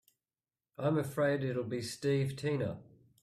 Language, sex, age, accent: English, male, 40-49, Australian English